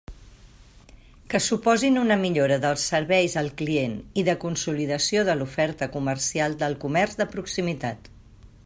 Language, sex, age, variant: Catalan, female, 50-59, Central